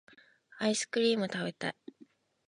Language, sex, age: Japanese, female, 19-29